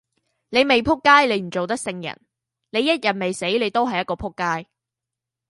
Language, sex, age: Cantonese, female, 19-29